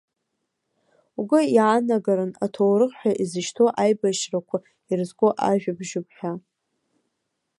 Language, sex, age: Abkhazian, female, 19-29